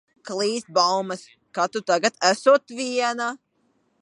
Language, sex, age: Latvian, male, under 19